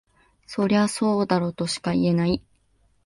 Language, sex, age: Japanese, female, 19-29